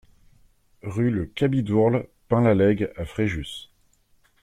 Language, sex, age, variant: French, male, 30-39, Français de métropole